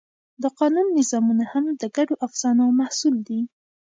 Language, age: Pashto, 19-29